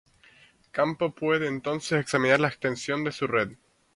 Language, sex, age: Spanish, male, 19-29